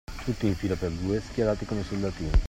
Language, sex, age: Italian, male, 50-59